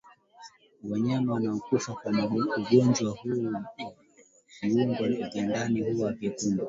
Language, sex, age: Swahili, male, 19-29